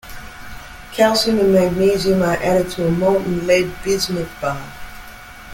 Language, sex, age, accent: English, female, 50-59, Australian English